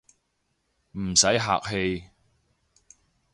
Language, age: Cantonese, 30-39